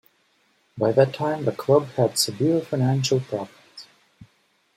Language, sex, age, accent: English, male, 30-39, United States English